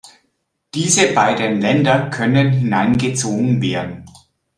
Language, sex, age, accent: German, male, 30-39, Deutschland Deutsch